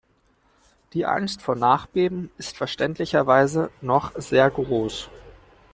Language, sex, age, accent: German, male, 19-29, Deutschland Deutsch